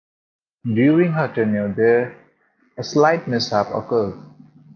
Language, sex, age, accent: English, male, 19-29, India and South Asia (India, Pakistan, Sri Lanka)